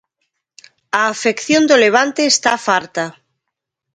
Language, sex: Galician, female